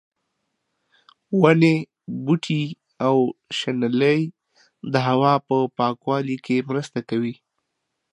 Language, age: Pashto, 30-39